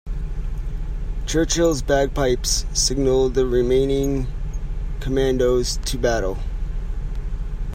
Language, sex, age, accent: English, male, 30-39, United States English